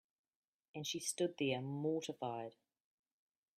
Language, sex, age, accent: English, female, 40-49, New Zealand English